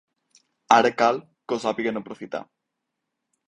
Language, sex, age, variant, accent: Catalan, male, 19-29, Balear, mallorquí